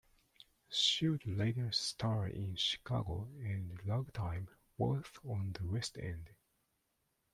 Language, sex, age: English, male, 40-49